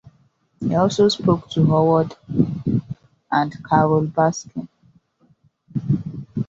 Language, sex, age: English, female, 19-29